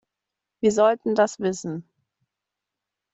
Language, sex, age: German, female, 19-29